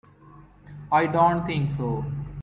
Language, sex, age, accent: English, male, 30-39, India and South Asia (India, Pakistan, Sri Lanka)